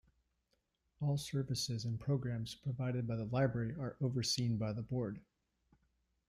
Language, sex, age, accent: English, male, 40-49, United States English